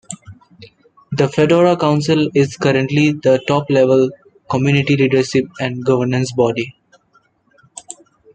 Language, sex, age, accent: English, male, 19-29, India and South Asia (India, Pakistan, Sri Lanka)